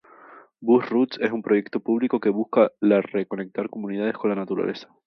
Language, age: Spanish, 19-29